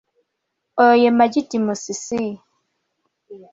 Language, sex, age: Ganda, female, 19-29